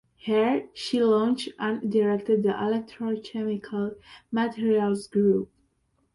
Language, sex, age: English, female, under 19